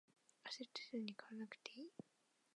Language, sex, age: Japanese, female, 19-29